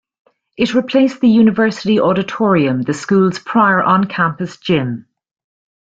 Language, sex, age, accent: English, female, 40-49, Irish English